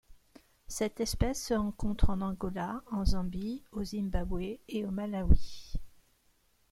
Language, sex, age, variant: French, female, 40-49, Français de métropole